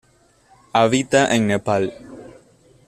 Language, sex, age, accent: Spanish, male, 19-29, Caribe: Cuba, Venezuela, Puerto Rico, República Dominicana, Panamá, Colombia caribeña, México caribeño, Costa del golfo de México